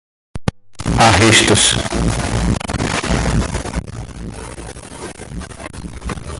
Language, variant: Portuguese, Portuguese (Brasil)